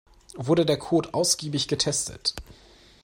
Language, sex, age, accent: German, male, 19-29, Deutschland Deutsch